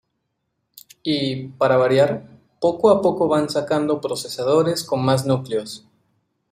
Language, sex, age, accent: Spanish, male, 19-29, México